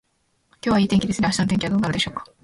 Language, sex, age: Japanese, female, 19-29